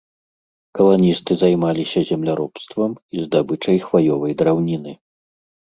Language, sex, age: Belarusian, male, 40-49